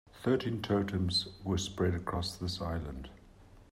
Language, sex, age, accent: English, male, 50-59, Southern African (South Africa, Zimbabwe, Namibia)